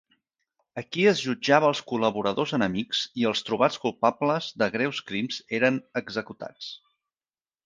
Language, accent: Catalan, Català central